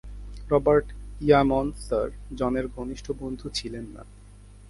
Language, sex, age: Bengali, male, 19-29